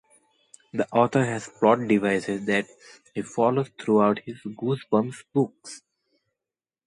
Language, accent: English, United States English